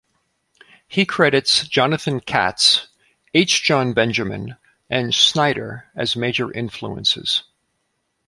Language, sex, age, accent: English, male, 50-59, United States English